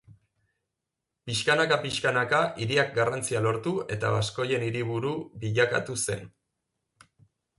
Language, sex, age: Basque, male, 19-29